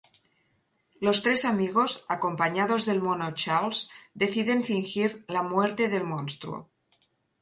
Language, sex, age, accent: Spanish, female, 50-59, España: Norte peninsular (Asturias, Castilla y León, Cantabria, País Vasco, Navarra, Aragón, La Rioja, Guadalajara, Cuenca)